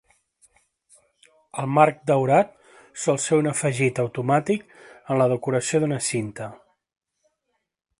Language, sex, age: Catalan, male, 30-39